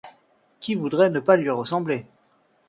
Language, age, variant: French, 19-29, Français de métropole